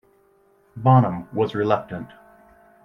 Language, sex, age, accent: English, male, 40-49, United States English